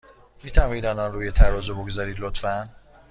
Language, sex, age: Persian, male, 30-39